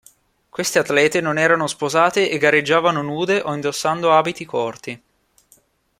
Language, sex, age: Italian, male, 19-29